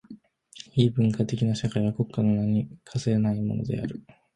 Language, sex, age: Japanese, male, under 19